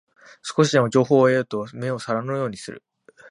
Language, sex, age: Japanese, male, 19-29